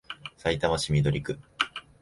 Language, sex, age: Japanese, male, 19-29